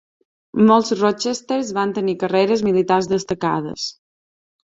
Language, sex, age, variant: Catalan, female, 19-29, Balear